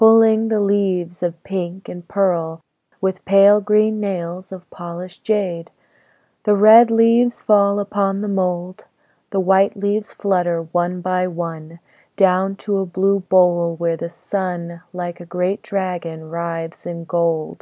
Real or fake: real